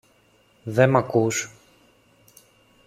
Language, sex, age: Greek, male, 40-49